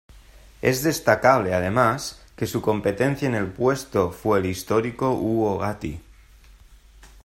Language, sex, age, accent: Spanish, male, 19-29, España: Centro-Sur peninsular (Madrid, Toledo, Castilla-La Mancha)